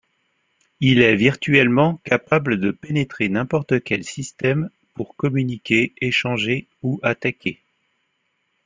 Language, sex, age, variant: French, male, 30-39, Français de métropole